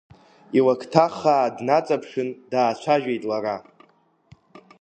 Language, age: Abkhazian, under 19